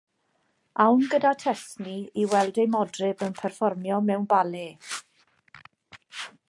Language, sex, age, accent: Welsh, female, 40-49, Y Deyrnas Unedig Cymraeg